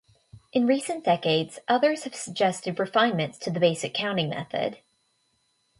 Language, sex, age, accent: English, female, under 19, United States English